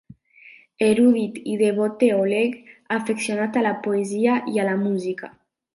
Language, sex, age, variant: Catalan, female, 19-29, Nord-Occidental